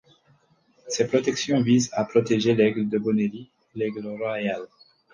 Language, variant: French, Français d'Afrique subsaharienne et des îles africaines